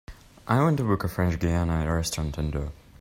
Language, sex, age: English, male, under 19